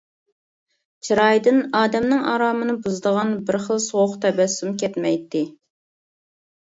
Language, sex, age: Uyghur, female, 19-29